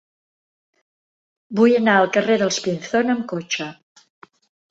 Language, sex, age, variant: Catalan, female, 60-69, Central